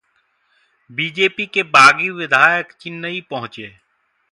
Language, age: Hindi, 40-49